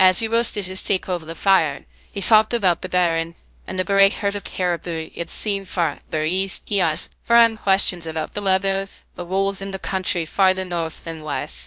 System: TTS, VITS